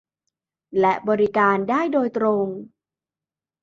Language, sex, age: Thai, female, 19-29